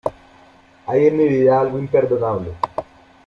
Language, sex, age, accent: Spanish, male, 19-29, Andino-Pacífico: Colombia, Perú, Ecuador, oeste de Bolivia y Venezuela andina